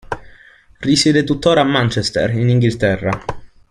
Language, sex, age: Italian, male, under 19